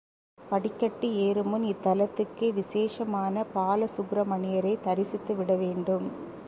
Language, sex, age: Tamil, female, 40-49